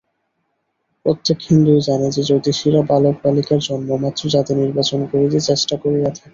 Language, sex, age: Bengali, male, 19-29